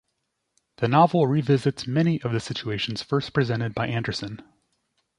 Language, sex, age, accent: English, male, 30-39, United States English